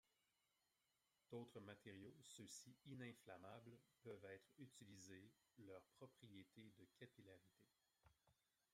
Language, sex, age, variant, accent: French, male, 40-49, Français d'Amérique du Nord, Français du Canada